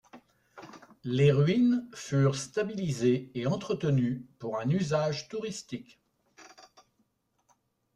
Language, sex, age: French, male, 60-69